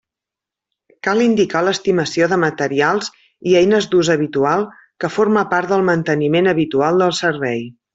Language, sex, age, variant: Catalan, female, 50-59, Central